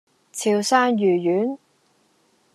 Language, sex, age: Cantonese, female, 19-29